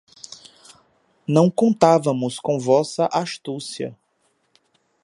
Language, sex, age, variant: Portuguese, male, 19-29, Portuguese (Brasil)